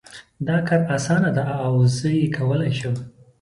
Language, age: Pashto, 30-39